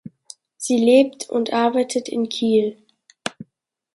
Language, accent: German, Deutschland Deutsch